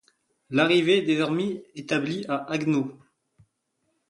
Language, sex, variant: French, male, Français de métropole